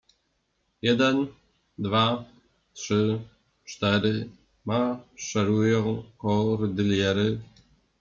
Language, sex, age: Polish, male, 30-39